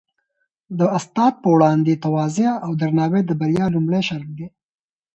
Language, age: Pashto, 19-29